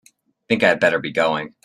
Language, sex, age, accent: English, male, 19-29, United States English